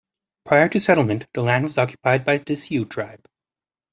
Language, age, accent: English, 30-39, Canadian English